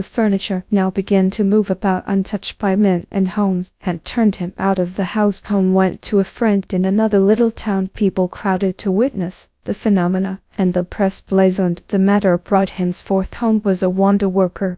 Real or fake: fake